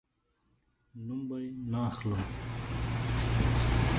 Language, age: Pashto, 30-39